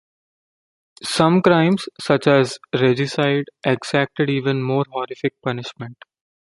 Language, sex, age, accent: English, male, 19-29, India and South Asia (India, Pakistan, Sri Lanka)